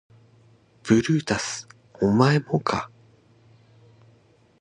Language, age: Japanese, 19-29